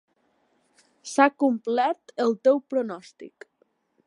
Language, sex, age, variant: Catalan, female, under 19, Nord-Occidental